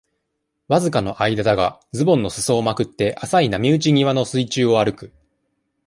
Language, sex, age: Japanese, male, 19-29